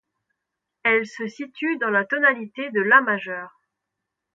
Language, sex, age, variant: French, female, 19-29, Français de métropole